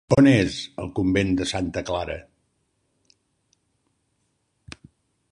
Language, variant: Catalan, Nord-Occidental